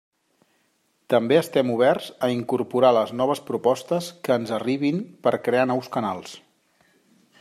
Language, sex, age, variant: Catalan, male, 40-49, Central